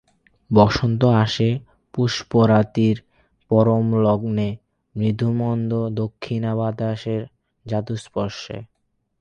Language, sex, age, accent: Bengali, male, 19-29, Bengali; Bangla